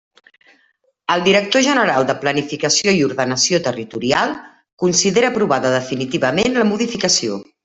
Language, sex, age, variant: Catalan, female, 50-59, Central